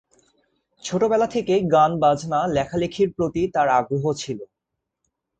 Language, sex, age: Bengali, male, 19-29